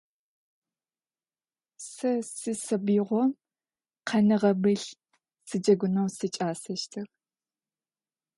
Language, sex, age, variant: Adyghe, female, 19-29, Адыгабзэ (Кирил, пстэумэ зэдыряе)